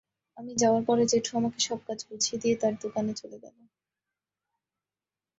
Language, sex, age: Bengali, female, 19-29